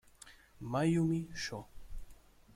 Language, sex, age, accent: Spanish, male, under 19, Rioplatense: Argentina, Uruguay, este de Bolivia, Paraguay